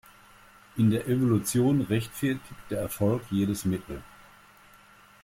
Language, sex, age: German, male, 60-69